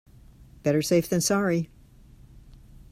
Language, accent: English, United States English